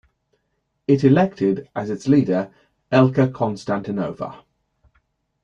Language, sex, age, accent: English, male, 30-39, England English